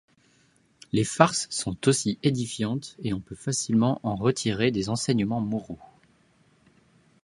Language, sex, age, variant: French, male, 19-29, Français de métropole